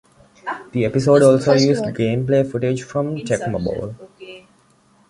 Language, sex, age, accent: English, male, under 19, England English